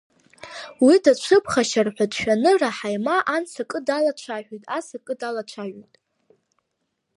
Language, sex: Abkhazian, female